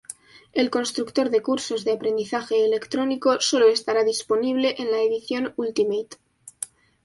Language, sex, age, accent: Spanish, female, 19-29, España: Centro-Sur peninsular (Madrid, Toledo, Castilla-La Mancha)